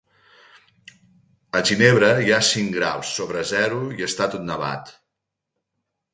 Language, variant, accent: Catalan, Central, central